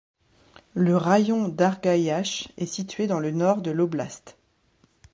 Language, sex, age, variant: French, female, 30-39, Français de métropole